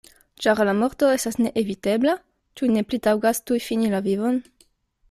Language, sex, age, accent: Esperanto, female, 19-29, Internacia